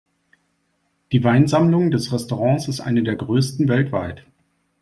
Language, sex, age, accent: German, male, 40-49, Deutschland Deutsch